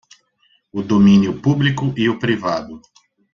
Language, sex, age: Portuguese, male, 30-39